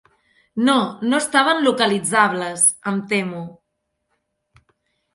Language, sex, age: Catalan, female, 30-39